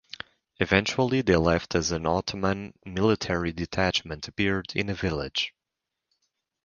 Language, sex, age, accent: English, male, 19-29, United States English